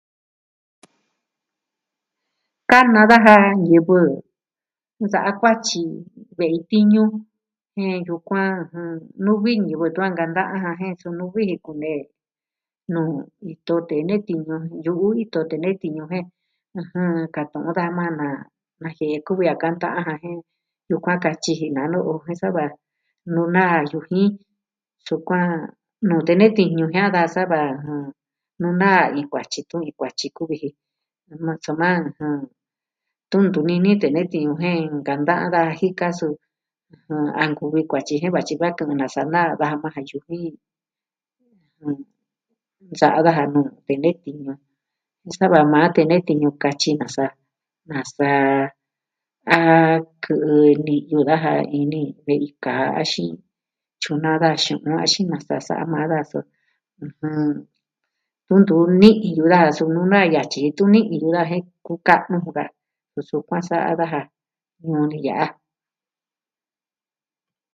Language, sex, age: Southwestern Tlaxiaco Mixtec, female, 60-69